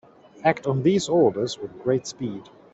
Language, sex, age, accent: English, male, 19-29, England English